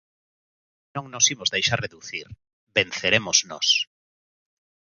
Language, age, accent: Galician, 40-49, Oriental (común en zona oriental)